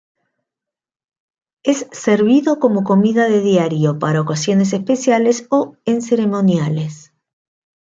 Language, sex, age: Spanish, female, 50-59